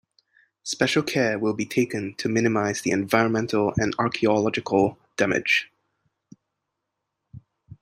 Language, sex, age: English, male, 30-39